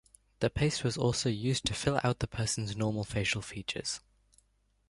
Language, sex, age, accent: English, male, under 19, Australian English